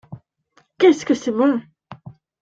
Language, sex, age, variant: French, female, 19-29, Français de métropole